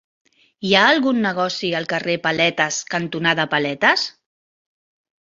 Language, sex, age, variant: Catalan, female, 50-59, Central